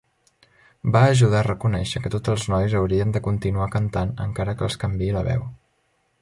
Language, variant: Catalan, Central